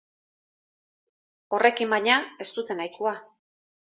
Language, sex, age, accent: Basque, female, 50-59, Erdialdekoa edo Nafarra (Gipuzkoa, Nafarroa)